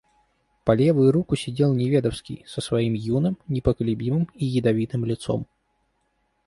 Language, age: Russian, 19-29